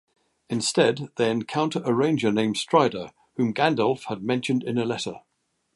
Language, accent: English, England English